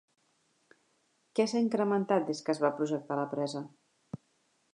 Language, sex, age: Catalan, female, 40-49